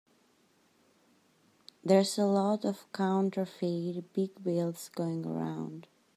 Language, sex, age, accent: English, female, 19-29, United States English